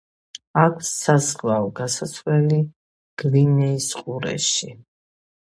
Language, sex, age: Georgian, female, 50-59